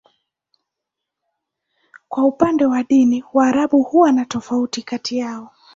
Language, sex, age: Swahili, female, 19-29